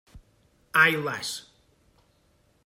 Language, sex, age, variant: Catalan, male, 40-49, Balear